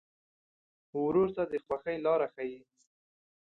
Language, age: Pashto, 19-29